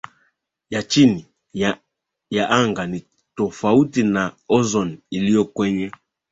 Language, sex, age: Swahili, male, 30-39